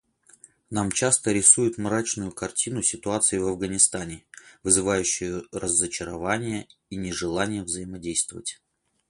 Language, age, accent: Russian, 19-29, Русский